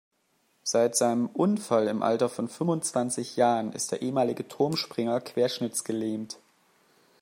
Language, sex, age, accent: German, male, 30-39, Deutschland Deutsch